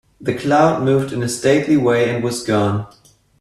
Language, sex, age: English, male, 19-29